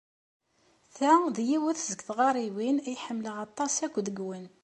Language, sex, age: Kabyle, female, 30-39